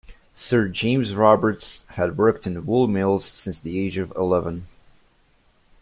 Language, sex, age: English, male, under 19